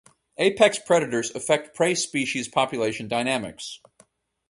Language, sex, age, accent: English, male, 30-39, United States English